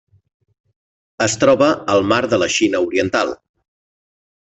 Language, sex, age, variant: Catalan, male, 40-49, Central